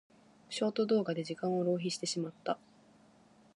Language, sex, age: Japanese, female, 19-29